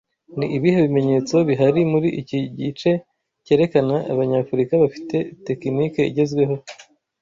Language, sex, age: Kinyarwanda, male, 19-29